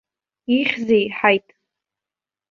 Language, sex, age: Abkhazian, female, 19-29